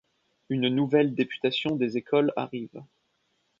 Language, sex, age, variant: French, male, 19-29, Français de métropole